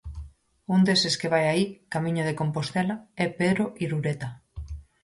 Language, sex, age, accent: Galician, female, 30-39, Normativo (estándar)